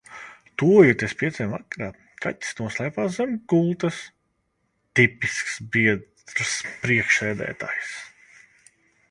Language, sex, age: Latvian, male, 30-39